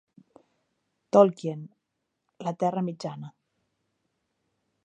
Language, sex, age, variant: Catalan, female, 50-59, Central